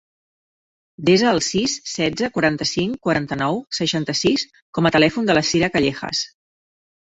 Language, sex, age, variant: Catalan, female, 40-49, Central